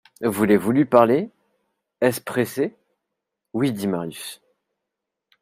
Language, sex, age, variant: French, male, 30-39, Français de métropole